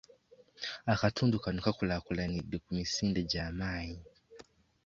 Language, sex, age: Ganda, male, 19-29